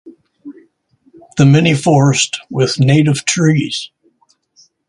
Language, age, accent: English, 60-69, United States English